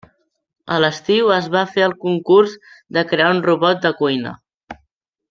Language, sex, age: Catalan, male, under 19